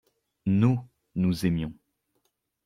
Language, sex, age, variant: French, male, under 19, Français de métropole